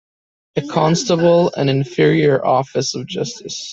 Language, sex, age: English, male, 30-39